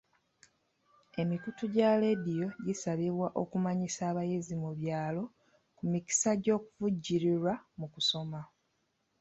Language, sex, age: Ganda, female, 19-29